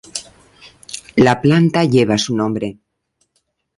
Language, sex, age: Spanish, female, 50-59